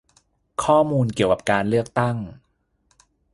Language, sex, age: Thai, male, 30-39